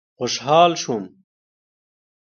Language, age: Pashto, 30-39